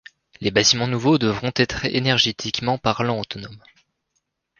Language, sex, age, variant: French, male, 19-29, Français de métropole